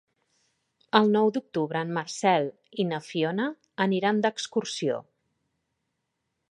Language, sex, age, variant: Catalan, female, 40-49, Central